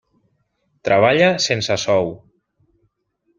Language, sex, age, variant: Catalan, male, 30-39, Central